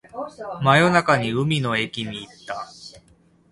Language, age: Japanese, 30-39